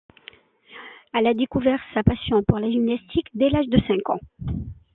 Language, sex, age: French, female, 40-49